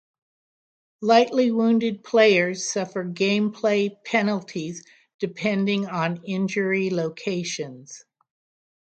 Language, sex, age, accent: English, female, 60-69, United States English